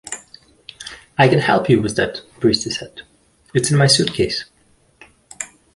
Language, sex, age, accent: English, male, 19-29, United States English